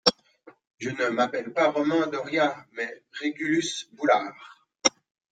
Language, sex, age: French, male, 40-49